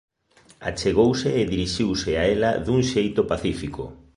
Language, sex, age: Galician, male, 40-49